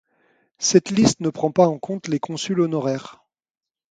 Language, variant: French, Français de métropole